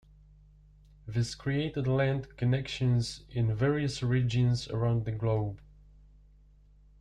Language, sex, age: English, male, 19-29